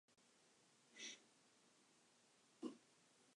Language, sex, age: English, male, under 19